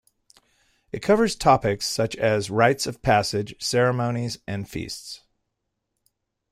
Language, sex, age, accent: English, male, 50-59, United States English